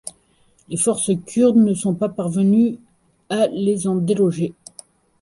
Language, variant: French, Français de métropole